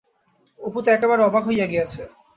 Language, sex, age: Bengali, male, 19-29